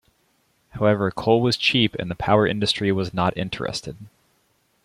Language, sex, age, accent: English, male, 30-39, United States English